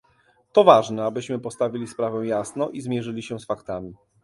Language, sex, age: Polish, male, 40-49